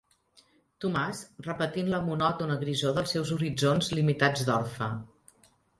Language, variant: Catalan, Central